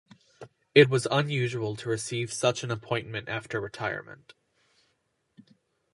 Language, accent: English, United States English